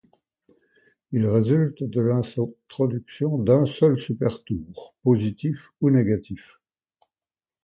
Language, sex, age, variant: French, male, 70-79, Français de métropole